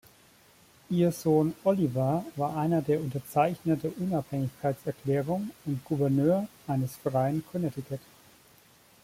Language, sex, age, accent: German, male, 30-39, Deutschland Deutsch